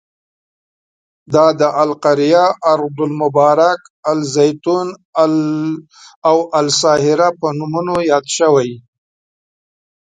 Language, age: Pashto, 40-49